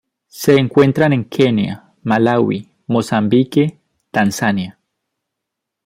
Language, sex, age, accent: Spanish, male, 19-29, Andino-Pacífico: Colombia, Perú, Ecuador, oeste de Bolivia y Venezuela andina